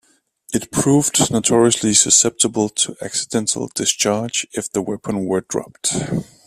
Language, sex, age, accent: English, male, 30-39, United States English